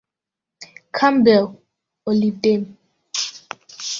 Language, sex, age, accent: English, female, under 19, Southern African (South Africa, Zimbabwe, Namibia)